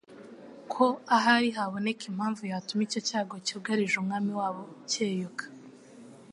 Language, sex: Kinyarwanda, female